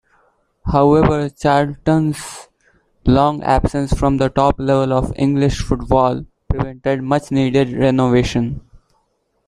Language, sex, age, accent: English, male, 19-29, India and South Asia (India, Pakistan, Sri Lanka)